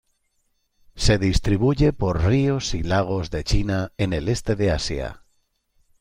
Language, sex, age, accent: Spanish, male, 50-59, España: Centro-Sur peninsular (Madrid, Toledo, Castilla-La Mancha)